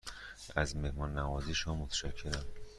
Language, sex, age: Persian, male, 30-39